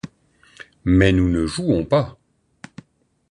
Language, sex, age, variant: French, male, 40-49, Français de métropole